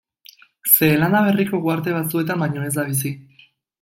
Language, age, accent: Basque, 19-29, Mendebalekoa (Araba, Bizkaia, Gipuzkoako mendebaleko herri batzuk)